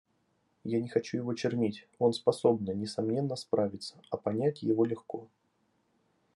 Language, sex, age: Russian, male, 19-29